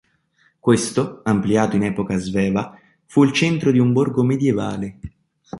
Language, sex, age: Italian, male, 19-29